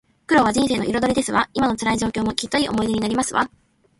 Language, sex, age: Japanese, female, 19-29